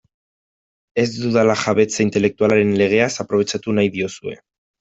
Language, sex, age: Basque, male, 19-29